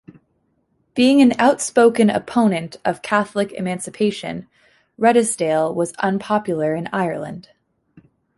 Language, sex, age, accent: English, female, 19-29, Canadian English